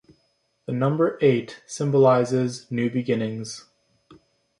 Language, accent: English, Canadian English